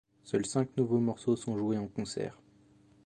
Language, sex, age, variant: French, male, 19-29, Français de métropole